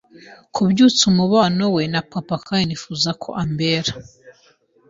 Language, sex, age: Kinyarwanda, female, 19-29